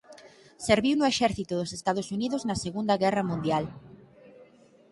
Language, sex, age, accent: Galician, female, 19-29, Oriental (común en zona oriental); Normativo (estándar)